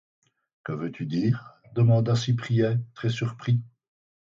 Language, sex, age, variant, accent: French, male, 60-69, Français d'Europe, Français de Belgique